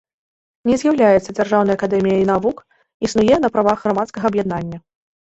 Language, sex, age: Belarusian, female, 19-29